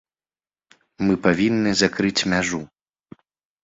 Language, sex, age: Belarusian, male, 19-29